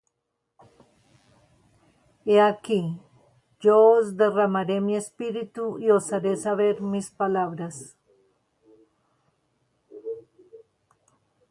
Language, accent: Spanish, Andino-Pacífico: Colombia, Perú, Ecuador, oeste de Bolivia y Venezuela andina